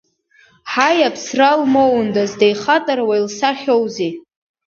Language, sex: Abkhazian, female